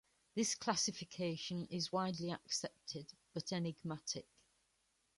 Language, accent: English, England English